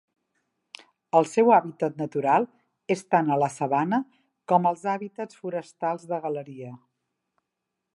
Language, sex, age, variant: Catalan, female, 50-59, Central